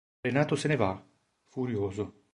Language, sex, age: Italian, male, 40-49